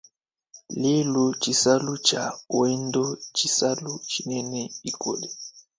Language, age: Luba-Lulua, 19-29